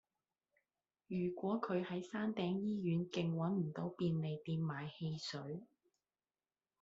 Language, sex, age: Cantonese, female, 19-29